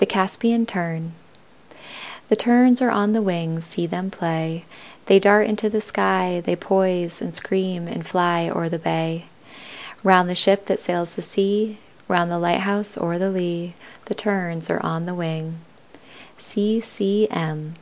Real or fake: real